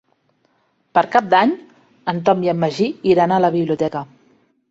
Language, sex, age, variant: Catalan, female, 40-49, Central